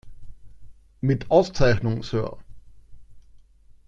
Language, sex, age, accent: German, male, 30-39, Österreichisches Deutsch